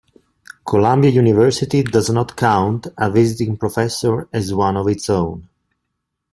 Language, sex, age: English, male, 30-39